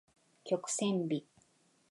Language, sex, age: Japanese, female, 40-49